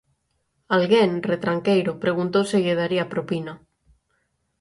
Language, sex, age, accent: Galician, female, 19-29, Central (gheada); Normativo (estándar)